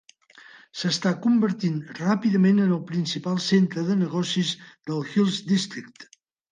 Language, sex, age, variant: Catalan, male, 50-59, Central